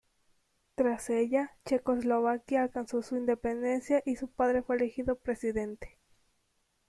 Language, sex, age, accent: Spanish, female, 19-29, México